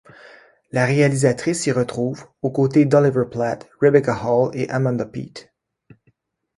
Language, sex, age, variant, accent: French, male, 40-49, Français d'Amérique du Nord, Français du Canada